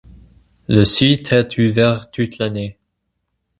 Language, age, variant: French, 19-29, Français de métropole